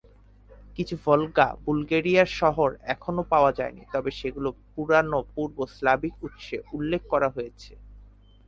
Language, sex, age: Bengali, male, 19-29